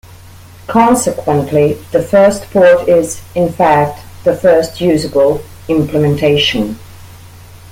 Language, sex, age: English, female, 30-39